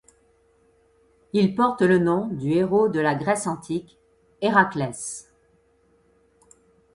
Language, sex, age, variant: French, female, 50-59, Français de métropole